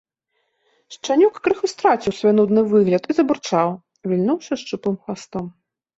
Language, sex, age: Belarusian, female, 40-49